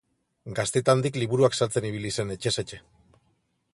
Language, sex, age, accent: Basque, male, 40-49, Mendebalekoa (Araba, Bizkaia, Gipuzkoako mendebaleko herri batzuk)